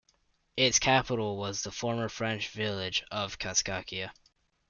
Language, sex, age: English, male, under 19